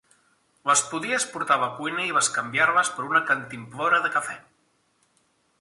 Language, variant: Catalan, Central